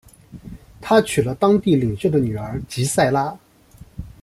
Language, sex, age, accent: Chinese, male, 19-29, 出生地：江苏省